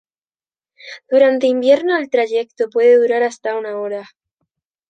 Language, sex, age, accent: Spanish, female, under 19, España: Sur peninsular (Andalucia, Extremadura, Murcia)